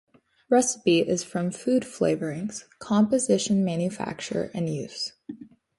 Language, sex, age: English, female, under 19